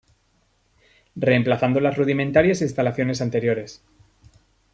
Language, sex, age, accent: Spanish, male, 19-29, España: Norte peninsular (Asturias, Castilla y León, Cantabria, País Vasco, Navarra, Aragón, La Rioja, Guadalajara, Cuenca)